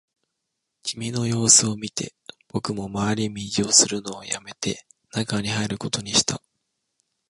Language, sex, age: Japanese, male, 19-29